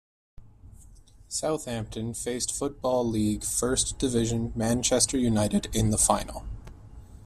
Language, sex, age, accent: English, male, 19-29, Canadian English